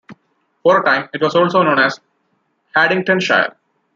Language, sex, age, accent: English, male, 19-29, India and South Asia (India, Pakistan, Sri Lanka)